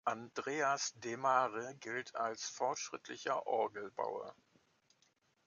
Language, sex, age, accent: German, male, 60-69, Deutschland Deutsch